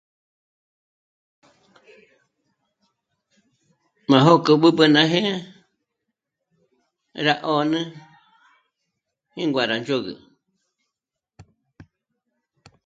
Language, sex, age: Michoacán Mazahua, female, 50-59